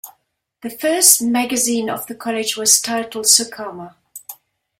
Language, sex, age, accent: English, female, 60-69, Southern African (South Africa, Zimbabwe, Namibia)